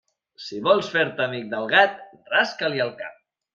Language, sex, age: Catalan, male, 30-39